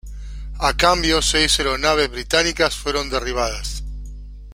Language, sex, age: Spanish, male, 50-59